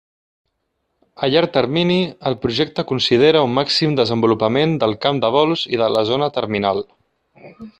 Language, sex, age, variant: Catalan, male, 30-39, Central